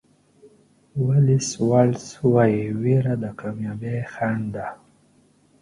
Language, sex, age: Pashto, male, 19-29